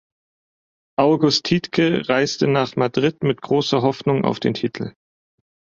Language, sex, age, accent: German, male, 19-29, Deutschland Deutsch